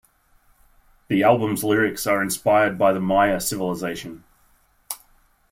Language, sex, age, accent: English, male, 30-39, Australian English